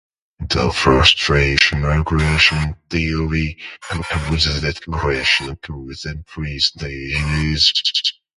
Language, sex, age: English, male, 40-49